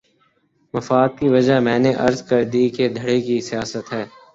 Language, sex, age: Urdu, male, 19-29